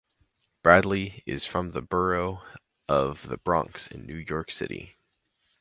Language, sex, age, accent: English, male, 19-29, United States English